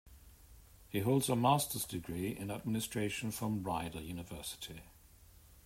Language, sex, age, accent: English, male, 60-69, England English